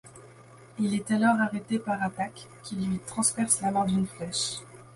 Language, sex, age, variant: French, female, 19-29, Français de métropole